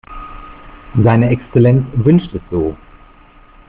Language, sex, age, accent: German, male, 30-39, Deutschland Deutsch